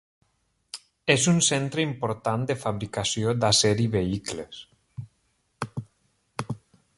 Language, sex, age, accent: Catalan, male, 30-39, valencià